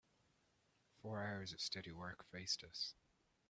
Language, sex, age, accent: English, male, 19-29, Irish English